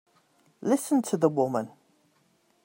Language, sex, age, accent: English, female, 50-59, England English